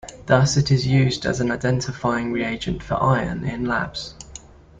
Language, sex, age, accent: English, male, 19-29, England English